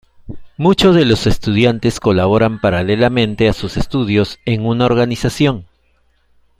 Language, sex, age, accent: Spanish, male, 50-59, Andino-Pacífico: Colombia, Perú, Ecuador, oeste de Bolivia y Venezuela andina